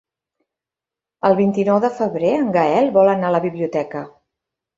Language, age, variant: Catalan, 50-59, Central